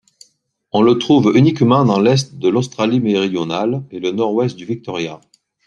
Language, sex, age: French, male, 40-49